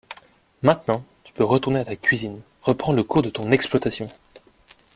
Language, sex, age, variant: French, male, 19-29, Français de métropole